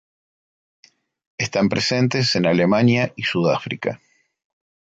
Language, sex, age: Spanish, male, 50-59